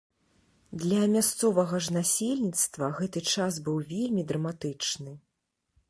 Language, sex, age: Belarusian, female, 40-49